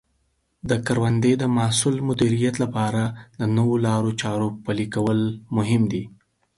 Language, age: Pashto, 19-29